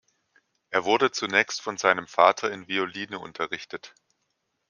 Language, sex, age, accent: German, male, 40-49, Deutschland Deutsch